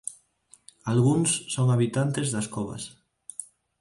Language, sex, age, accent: Galician, male, 19-29, Neofalante